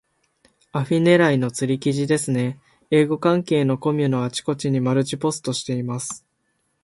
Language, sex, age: Japanese, male, 19-29